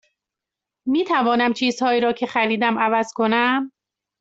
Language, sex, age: Persian, female, 40-49